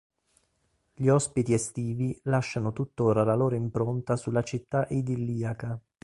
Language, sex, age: Italian, male, 30-39